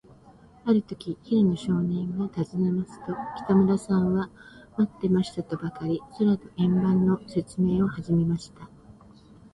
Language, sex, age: Japanese, female, 60-69